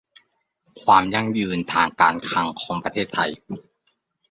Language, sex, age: Thai, male, 19-29